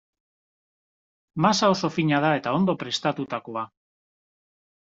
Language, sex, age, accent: Basque, male, 50-59, Mendebalekoa (Araba, Bizkaia, Gipuzkoako mendebaleko herri batzuk)